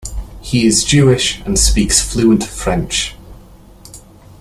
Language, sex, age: English, male, 19-29